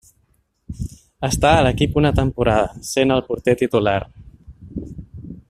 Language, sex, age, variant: Catalan, male, 30-39, Central